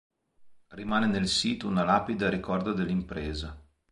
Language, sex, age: Italian, male, 40-49